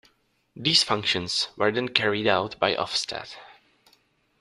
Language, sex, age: English, male, 19-29